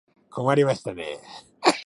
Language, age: Japanese, 30-39